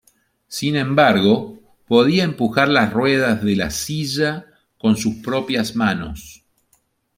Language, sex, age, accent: Spanish, male, 50-59, Rioplatense: Argentina, Uruguay, este de Bolivia, Paraguay